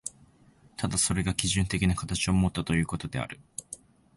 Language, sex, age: Japanese, male, 19-29